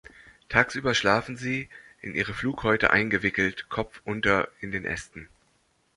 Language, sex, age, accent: German, male, 40-49, Deutschland Deutsch